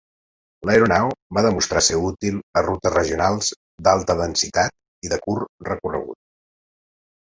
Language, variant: Catalan, Central